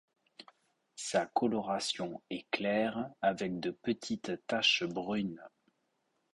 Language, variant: French, Français de métropole